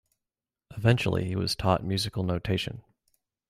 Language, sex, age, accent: English, male, 30-39, United States English